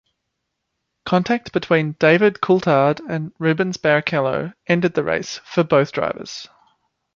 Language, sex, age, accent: English, male, 30-39, Australian English